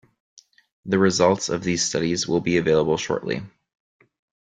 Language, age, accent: English, 19-29, United States English